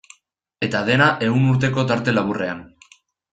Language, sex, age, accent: Basque, male, 19-29, Erdialdekoa edo Nafarra (Gipuzkoa, Nafarroa)